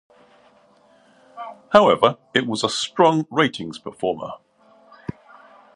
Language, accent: English, England English